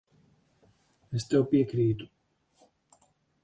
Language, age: Latvian, 40-49